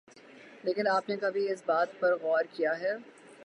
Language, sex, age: Urdu, female, 19-29